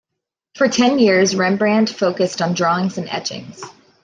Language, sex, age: English, female, 30-39